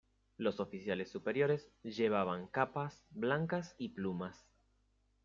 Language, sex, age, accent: Spanish, male, 19-29, Rioplatense: Argentina, Uruguay, este de Bolivia, Paraguay